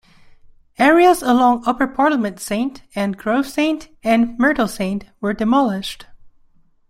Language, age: English, 19-29